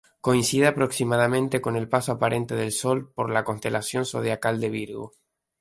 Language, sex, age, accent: Spanish, male, 19-29, España: Islas Canarias